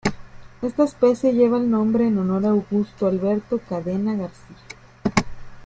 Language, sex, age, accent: Spanish, female, 19-29, México